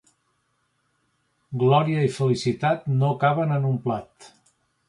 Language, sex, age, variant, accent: Catalan, male, 60-69, Central, central